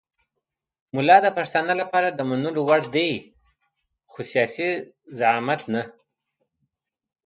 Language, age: Pashto, 30-39